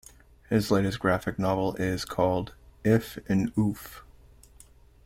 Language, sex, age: English, male, 40-49